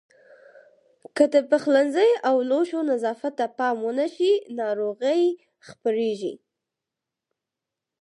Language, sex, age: Pashto, female, under 19